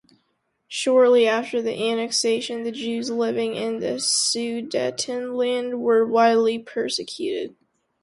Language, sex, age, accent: English, female, under 19, United States English